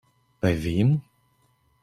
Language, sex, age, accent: German, male, 19-29, Deutschland Deutsch